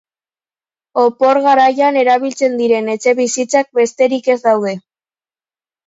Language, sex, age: Basque, female, under 19